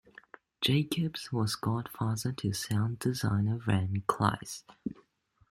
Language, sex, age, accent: English, male, under 19, Australian English